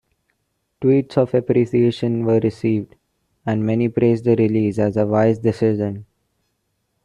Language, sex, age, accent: English, male, 19-29, India and South Asia (India, Pakistan, Sri Lanka)